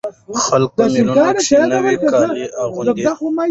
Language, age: Pashto, 19-29